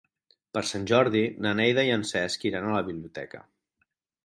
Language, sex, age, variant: Catalan, male, 40-49, Central